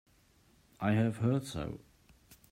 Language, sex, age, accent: English, male, 60-69, Southern African (South Africa, Zimbabwe, Namibia)